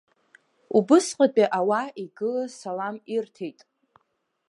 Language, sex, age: Abkhazian, female, under 19